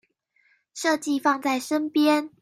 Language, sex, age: Chinese, female, 19-29